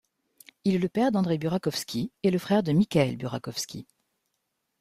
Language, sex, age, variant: French, female, 40-49, Français de métropole